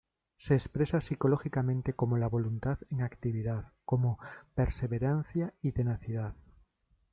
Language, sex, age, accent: Spanish, male, 40-49, España: Norte peninsular (Asturias, Castilla y León, Cantabria, País Vasco, Navarra, Aragón, La Rioja, Guadalajara, Cuenca)